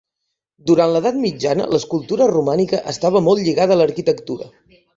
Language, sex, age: Catalan, male, 30-39